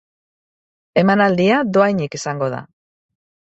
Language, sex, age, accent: Basque, female, 50-59, Mendebalekoa (Araba, Bizkaia, Gipuzkoako mendebaleko herri batzuk)